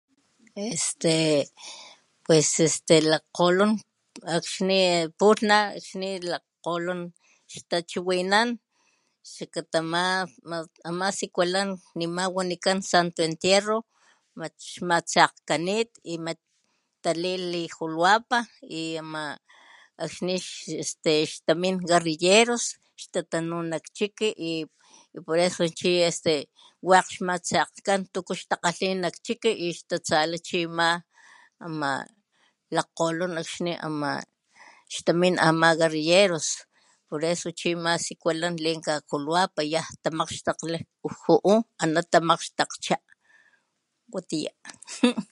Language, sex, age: Papantla Totonac, male, 60-69